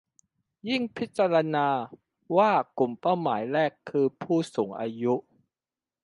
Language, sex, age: Thai, male, 19-29